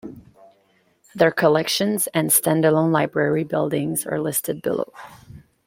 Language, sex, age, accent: English, female, 19-29, Canadian English